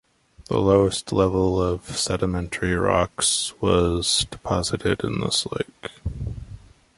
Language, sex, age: English, male, 19-29